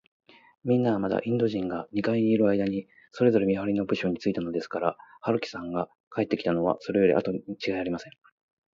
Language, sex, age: Japanese, male, 40-49